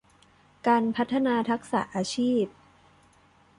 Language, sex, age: Thai, female, 19-29